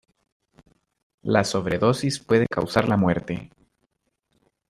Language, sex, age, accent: Spanish, male, under 19, América central